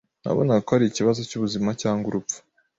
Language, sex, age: Kinyarwanda, male, 30-39